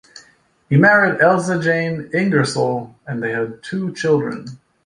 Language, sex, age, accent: English, male, 30-39, United States English